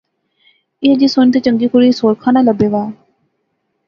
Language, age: Pahari-Potwari, 19-29